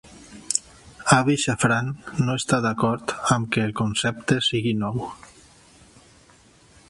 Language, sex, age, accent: Catalan, male, 40-49, valencià